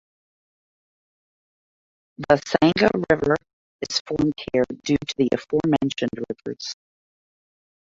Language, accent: English, United States English